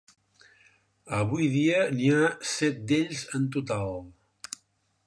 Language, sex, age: Catalan, male, 60-69